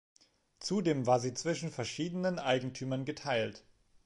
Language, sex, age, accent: German, male, 19-29, Deutschland Deutsch